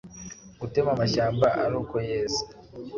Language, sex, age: Kinyarwanda, male, 19-29